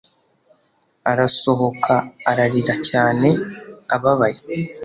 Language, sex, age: Kinyarwanda, male, under 19